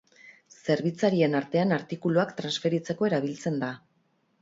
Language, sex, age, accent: Basque, female, 40-49, Erdialdekoa edo Nafarra (Gipuzkoa, Nafarroa)